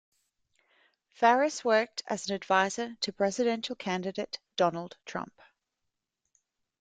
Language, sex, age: English, female, 40-49